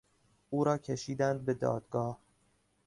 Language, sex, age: Persian, male, 19-29